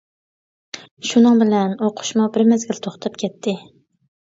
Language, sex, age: Uyghur, female, 30-39